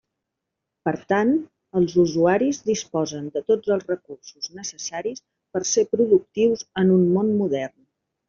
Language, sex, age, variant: Catalan, female, 50-59, Central